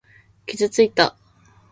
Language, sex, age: Japanese, female, 19-29